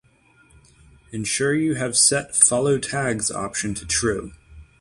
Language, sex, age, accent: English, male, 19-29, United States English